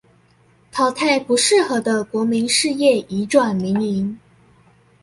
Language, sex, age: Chinese, female, under 19